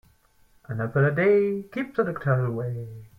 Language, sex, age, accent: English, male, 19-29, french accent